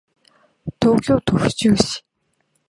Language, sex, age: Japanese, female, 19-29